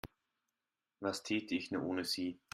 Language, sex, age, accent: German, male, 30-39, Österreichisches Deutsch